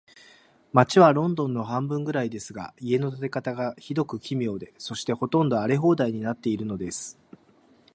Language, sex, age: Japanese, male, 40-49